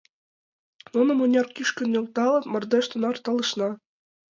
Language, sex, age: Mari, female, 19-29